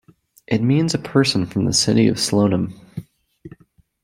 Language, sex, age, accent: English, male, 19-29, United States English